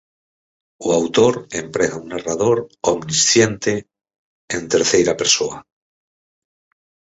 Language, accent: Galician, Central (gheada)